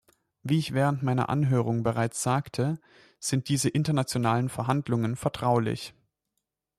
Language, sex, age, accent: German, male, 19-29, Deutschland Deutsch